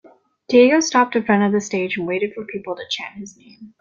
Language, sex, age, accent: English, female, 19-29, Canadian English